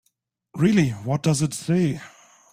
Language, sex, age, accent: English, male, 19-29, United States English